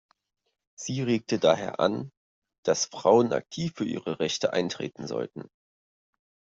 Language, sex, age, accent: German, male, 19-29, Deutschland Deutsch